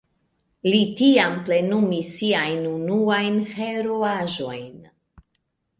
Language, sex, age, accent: Esperanto, female, 50-59, Internacia